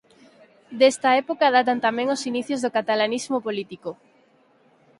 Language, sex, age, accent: Galician, female, 19-29, Atlántico (seseo e gheada)